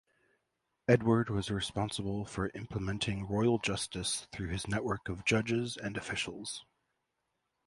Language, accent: English, United States English